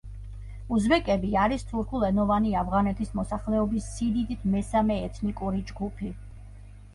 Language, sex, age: Georgian, female, 40-49